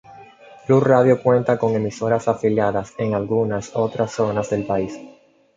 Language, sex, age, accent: Spanish, male, 19-29, Caribe: Cuba, Venezuela, Puerto Rico, República Dominicana, Panamá, Colombia caribeña, México caribeño, Costa del golfo de México